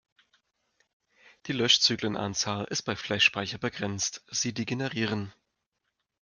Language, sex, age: German, male, 40-49